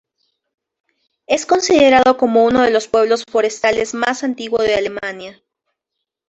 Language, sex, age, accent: Spanish, female, 19-29, Andino-Pacífico: Colombia, Perú, Ecuador, oeste de Bolivia y Venezuela andina